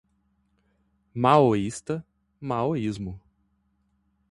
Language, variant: Portuguese, Portuguese (Brasil)